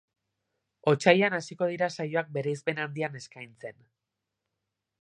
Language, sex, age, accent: Basque, male, 19-29, Erdialdekoa edo Nafarra (Gipuzkoa, Nafarroa)